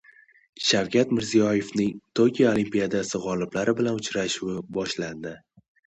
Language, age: Uzbek, 19-29